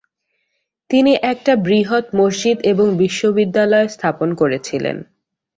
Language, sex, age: Bengali, female, 19-29